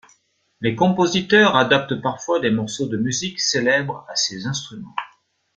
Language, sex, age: French, male, 50-59